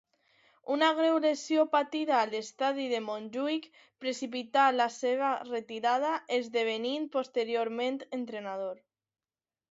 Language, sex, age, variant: Catalan, female, under 19, Alacantí